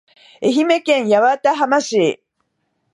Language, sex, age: Japanese, female, 50-59